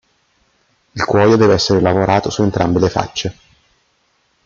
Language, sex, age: Italian, male, 40-49